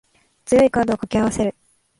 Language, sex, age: Japanese, female, 19-29